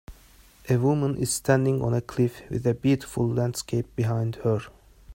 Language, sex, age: English, male, 19-29